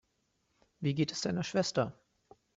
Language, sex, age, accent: German, male, 19-29, Deutschland Deutsch